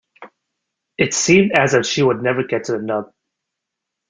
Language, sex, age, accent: English, male, 30-39, Canadian English